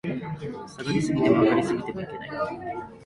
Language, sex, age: Japanese, male, 19-29